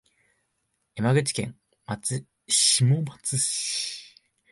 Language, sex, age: Japanese, male, 19-29